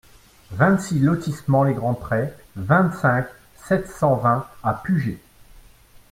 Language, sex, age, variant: French, male, 40-49, Français de métropole